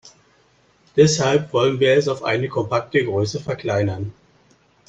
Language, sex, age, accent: German, male, 30-39, Deutschland Deutsch